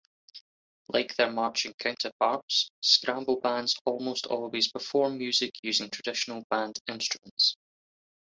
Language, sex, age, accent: English, male, 19-29, Scottish English